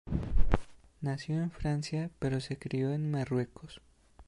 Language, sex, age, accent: Spanish, male, under 19, México